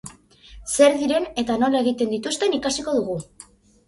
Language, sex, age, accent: Basque, female, 40-49, Erdialdekoa edo Nafarra (Gipuzkoa, Nafarroa)